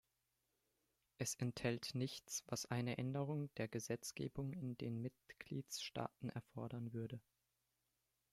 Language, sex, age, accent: German, male, under 19, Deutschland Deutsch